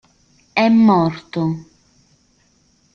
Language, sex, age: Italian, female, 19-29